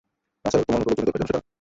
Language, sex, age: Bengali, male, 19-29